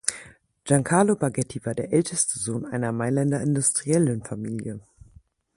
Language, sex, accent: German, female, Deutschland Deutsch